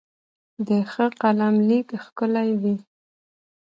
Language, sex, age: Pashto, female, 19-29